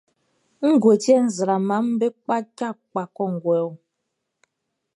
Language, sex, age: Baoulé, female, 19-29